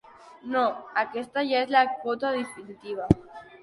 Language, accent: Catalan, aprenent (recent, des del castellà)